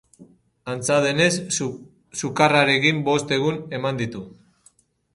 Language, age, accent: Basque, 40-49, Erdialdekoa edo Nafarra (Gipuzkoa, Nafarroa)